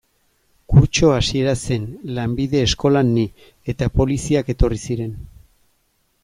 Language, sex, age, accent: Basque, male, 50-59, Erdialdekoa edo Nafarra (Gipuzkoa, Nafarroa)